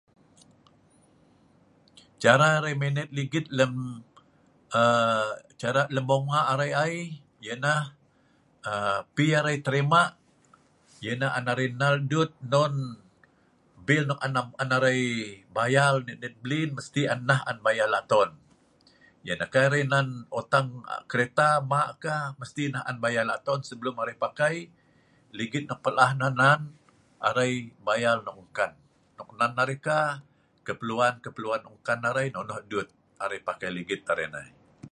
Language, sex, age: Sa'ban, male, 60-69